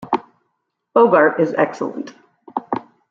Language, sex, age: English, female, 60-69